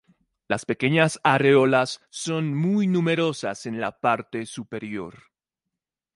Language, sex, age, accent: Spanish, male, 30-39, Andino-Pacífico: Colombia, Perú, Ecuador, oeste de Bolivia y Venezuela andina